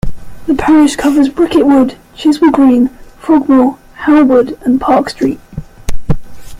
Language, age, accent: English, 19-29, England English